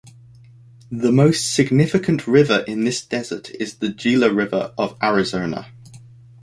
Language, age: English, 19-29